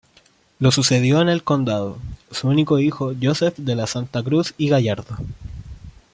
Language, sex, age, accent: Spanish, male, 19-29, Chileno: Chile, Cuyo